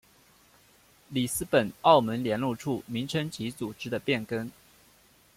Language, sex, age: Chinese, male, 19-29